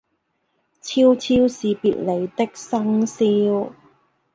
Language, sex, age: Cantonese, female, 40-49